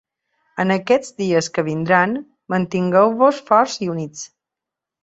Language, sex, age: Catalan, female, 40-49